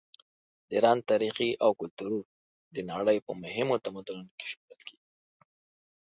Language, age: Pashto, 19-29